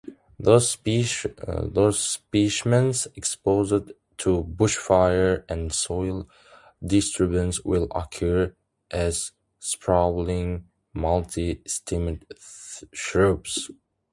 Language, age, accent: English, 19-29, United States English